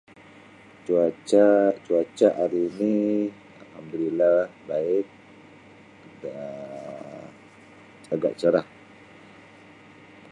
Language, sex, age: Sabah Malay, male, 40-49